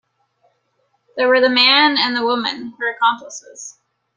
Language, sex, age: English, female, 30-39